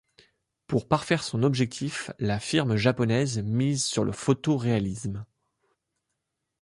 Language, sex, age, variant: French, male, 30-39, Français de métropole